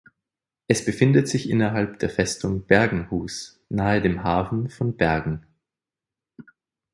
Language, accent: German, Österreichisches Deutsch